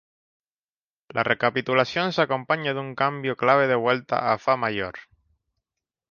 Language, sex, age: Spanish, male, 19-29